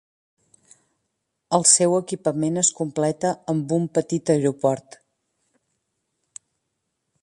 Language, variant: Catalan, Central